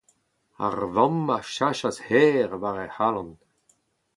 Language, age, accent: Breton, 70-79, Leoneg